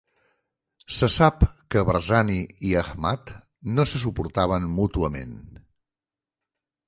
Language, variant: Catalan, Nord-Occidental